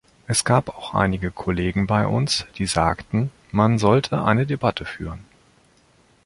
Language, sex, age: German, male, 30-39